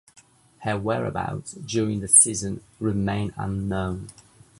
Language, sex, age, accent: English, male, 30-39, England English